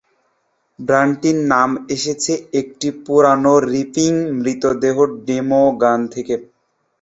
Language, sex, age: Bengali, male, 19-29